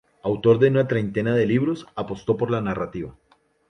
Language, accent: Spanish, Andino-Pacífico: Colombia, Perú, Ecuador, oeste de Bolivia y Venezuela andina